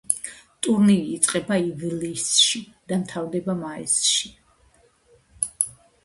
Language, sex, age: Georgian, female, 60-69